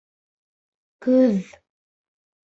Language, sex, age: Bashkir, male, under 19